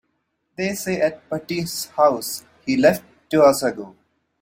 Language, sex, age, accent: English, male, 19-29, India and South Asia (India, Pakistan, Sri Lanka)